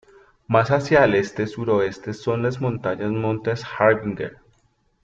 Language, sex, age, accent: Spanish, male, 19-29, Andino-Pacífico: Colombia, Perú, Ecuador, oeste de Bolivia y Venezuela andina